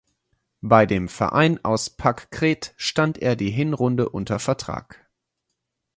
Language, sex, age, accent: German, male, 30-39, Deutschland Deutsch